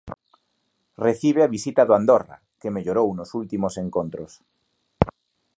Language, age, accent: Galician, 30-39, Normativo (estándar)